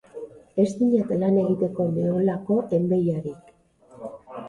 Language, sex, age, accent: Basque, female, 50-59, Erdialdekoa edo Nafarra (Gipuzkoa, Nafarroa)